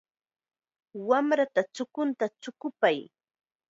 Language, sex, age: Chiquián Ancash Quechua, female, 30-39